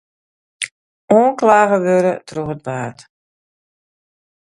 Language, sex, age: Western Frisian, female, 50-59